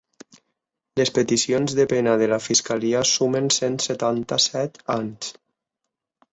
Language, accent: Catalan, valencià